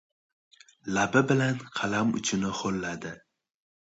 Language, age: Uzbek, 19-29